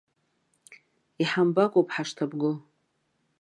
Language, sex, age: Abkhazian, female, 50-59